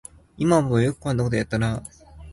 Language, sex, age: Japanese, male, 19-29